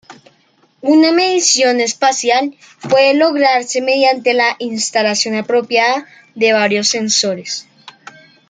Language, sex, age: Spanish, male, under 19